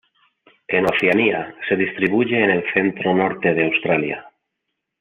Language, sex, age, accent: Spanish, male, 30-39, España: Centro-Sur peninsular (Madrid, Toledo, Castilla-La Mancha)